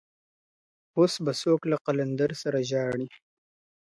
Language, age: Pashto, 19-29